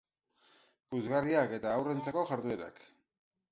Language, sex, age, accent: Basque, male, 50-59, Erdialdekoa edo Nafarra (Gipuzkoa, Nafarroa)